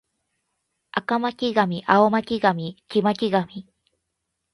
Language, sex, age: Japanese, female, 19-29